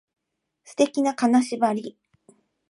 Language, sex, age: Japanese, female, 19-29